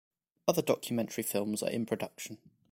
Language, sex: English, male